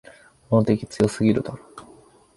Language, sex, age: Japanese, male, 19-29